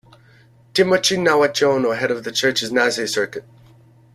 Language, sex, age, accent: English, male, 30-39, United States English